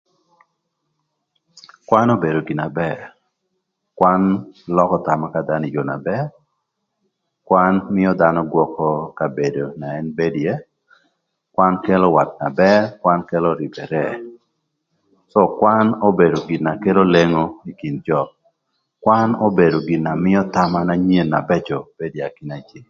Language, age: Thur, 40-49